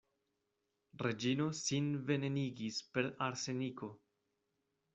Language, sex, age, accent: Esperanto, male, 19-29, Internacia